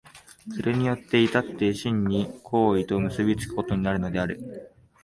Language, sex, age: Japanese, male, 19-29